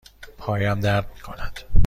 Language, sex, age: Persian, male, 30-39